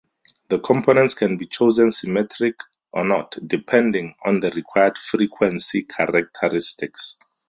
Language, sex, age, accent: English, male, 30-39, Southern African (South Africa, Zimbabwe, Namibia)